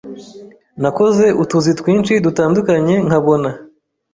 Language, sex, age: Kinyarwanda, male, 30-39